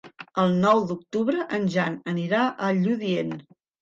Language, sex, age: Catalan, female, 50-59